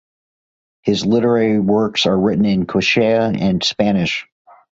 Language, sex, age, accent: English, male, 30-39, United States English